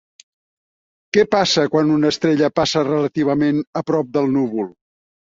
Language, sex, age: Catalan, male, 70-79